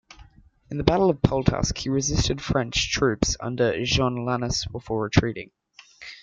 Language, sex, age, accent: English, male, under 19, Australian English